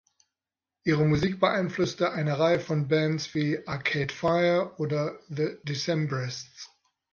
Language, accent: German, Deutschland Deutsch